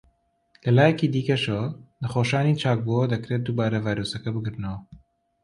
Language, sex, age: Central Kurdish, male, 19-29